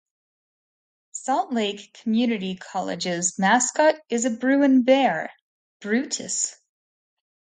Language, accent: English, United States English